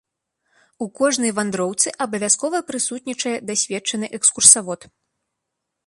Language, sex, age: Belarusian, female, 19-29